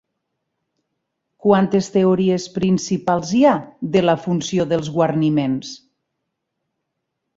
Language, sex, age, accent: Catalan, female, 40-49, Ebrenc